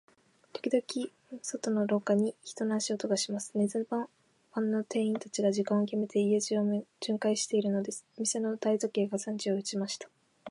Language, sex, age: Japanese, female, 19-29